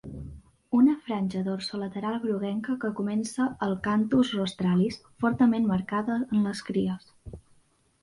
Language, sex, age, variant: Catalan, female, under 19, Central